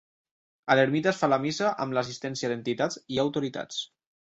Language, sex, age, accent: Catalan, male, 19-29, valencià